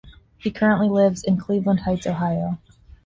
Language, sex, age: English, female, 19-29